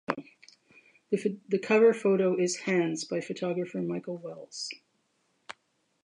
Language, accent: English, Canadian English